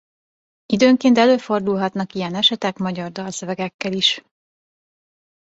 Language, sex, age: Hungarian, female, 19-29